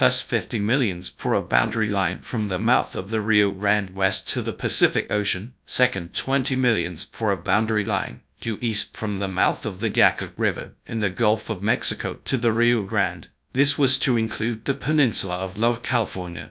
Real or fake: fake